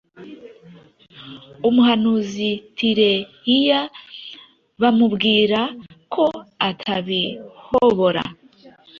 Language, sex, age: Kinyarwanda, female, 30-39